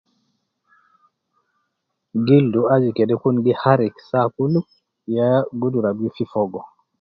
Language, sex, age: Nubi, male, 50-59